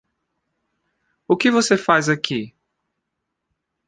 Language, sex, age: Portuguese, male, 19-29